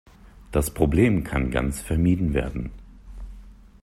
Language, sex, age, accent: German, male, 40-49, Deutschland Deutsch